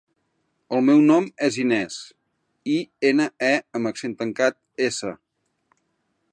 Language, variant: Catalan, Central